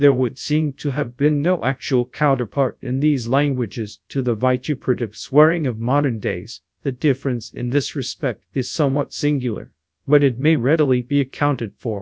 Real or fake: fake